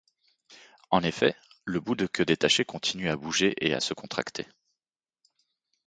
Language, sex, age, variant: French, male, 30-39, Français de métropole